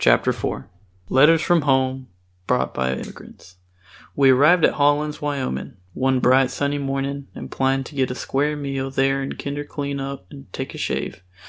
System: none